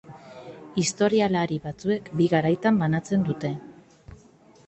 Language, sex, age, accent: Basque, female, 40-49, Mendebalekoa (Araba, Bizkaia, Gipuzkoako mendebaleko herri batzuk)